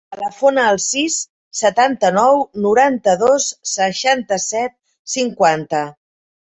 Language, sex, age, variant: Catalan, female, 40-49, Central